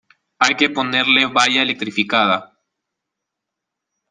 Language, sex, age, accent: Spanish, male, 19-29, Andino-Pacífico: Colombia, Perú, Ecuador, oeste de Bolivia y Venezuela andina